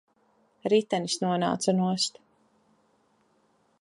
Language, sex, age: Latvian, female, 19-29